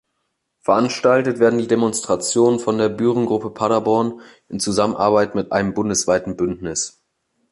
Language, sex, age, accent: German, male, under 19, Deutschland Deutsch